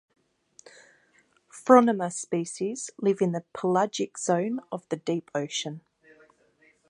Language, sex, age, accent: English, female, 40-49, Australian English